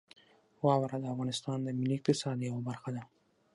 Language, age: Pashto, under 19